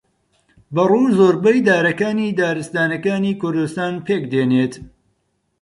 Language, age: Central Kurdish, 30-39